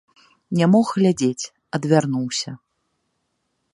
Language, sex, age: Belarusian, female, 30-39